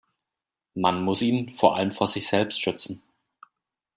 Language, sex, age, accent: German, male, 30-39, Deutschland Deutsch